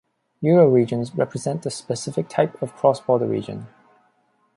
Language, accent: English, Hong Kong English